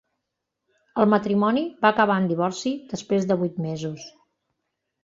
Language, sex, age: Catalan, female, 40-49